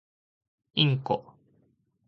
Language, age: Japanese, 19-29